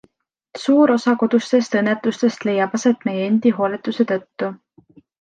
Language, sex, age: Estonian, female, 19-29